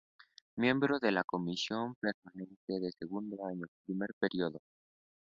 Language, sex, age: Spanish, male, 19-29